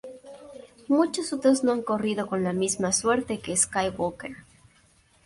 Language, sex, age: Spanish, female, under 19